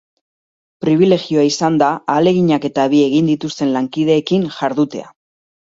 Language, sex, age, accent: Basque, female, 30-39, Mendebalekoa (Araba, Bizkaia, Gipuzkoako mendebaleko herri batzuk)